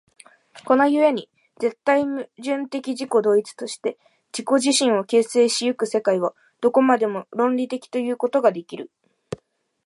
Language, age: Japanese, 19-29